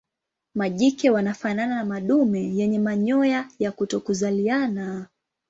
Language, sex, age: Swahili, female, 19-29